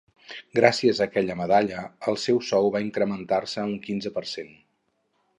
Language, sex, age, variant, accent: Catalan, male, 50-59, Central, central